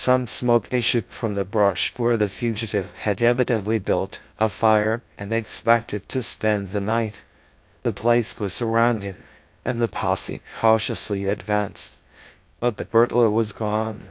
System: TTS, GlowTTS